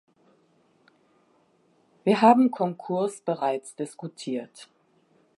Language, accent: German, Deutschland Deutsch